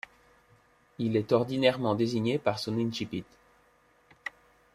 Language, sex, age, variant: French, male, 40-49, Français de métropole